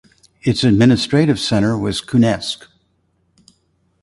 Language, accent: English, United States English